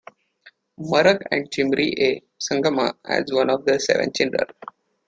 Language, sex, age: English, male, 30-39